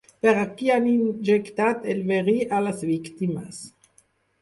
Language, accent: Catalan, aprenent (recent, des d'altres llengües)